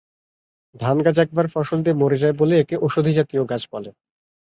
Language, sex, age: Bengali, male, 19-29